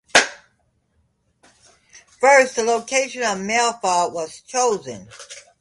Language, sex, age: English, female, 60-69